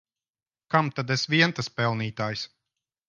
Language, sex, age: Latvian, male, 40-49